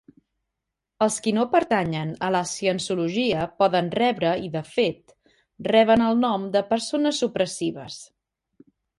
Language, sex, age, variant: Catalan, female, 30-39, Central